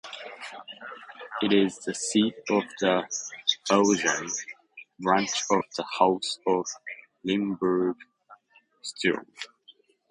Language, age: English, 19-29